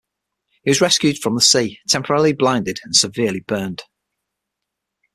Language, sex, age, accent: English, male, 40-49, England English